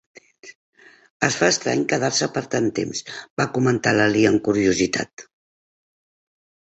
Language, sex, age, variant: Catalan, female, 60-69, Central